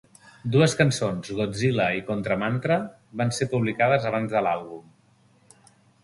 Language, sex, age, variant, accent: Catalan, male, 50-59, Central, central